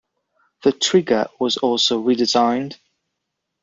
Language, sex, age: English, male, 30-39